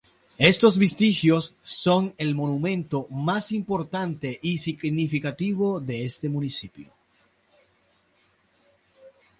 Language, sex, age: Spanish, male, 30-39